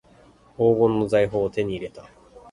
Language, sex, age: Japanese, male, 19-29